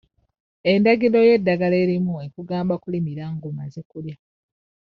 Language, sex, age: Ganda, female, 19-29